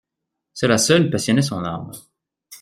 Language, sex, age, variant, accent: French, male, 30-39, Français d'Amérique du Nord, Français du Canada